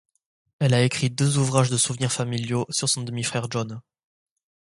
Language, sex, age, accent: French, male, under 19, Français du sud de la France